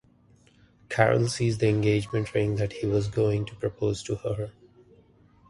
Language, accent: English, India and South Asia (India, Pakistan, Sri Lanka)